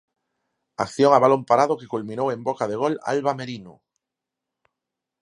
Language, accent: Galician, Normativo (estándar)